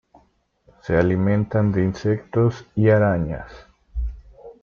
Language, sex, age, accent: Spanish, male, 19-29, América central